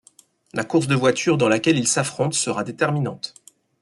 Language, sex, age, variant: French, male, 30-39, Français de métropole